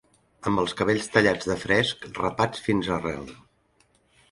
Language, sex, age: Catalan, male, 60-69